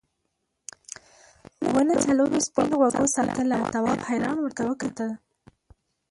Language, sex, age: Pashto, female, 19-29